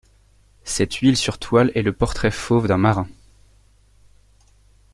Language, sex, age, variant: French, male, 19-29, Français de métropole